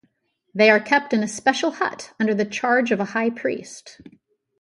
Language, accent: English, United States English